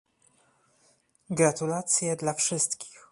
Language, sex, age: Polish, male, 19-29